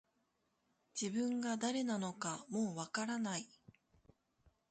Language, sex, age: Japanese, female, 30-39